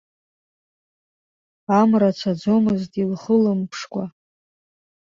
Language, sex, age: Abkhazian, female, 19-29